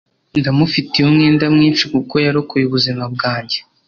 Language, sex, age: Kinyarwanda, male, under 19